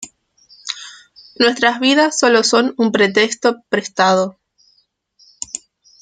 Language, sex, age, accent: Spanish, female, 19-29, Rioplatense: Argentina, Uruguay, este de Bolivia, Paraguay